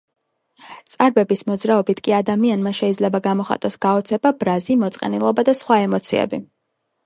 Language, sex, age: Georgian, female, 19-29